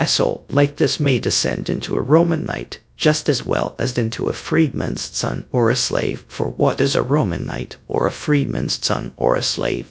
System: TTS, GradTTS